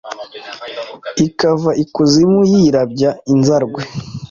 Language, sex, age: Kinyarwanda, male, 19-29